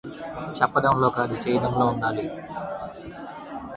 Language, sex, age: Telugu, male, under 19